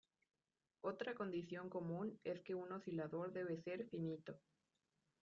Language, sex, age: Spanish, female, 19-29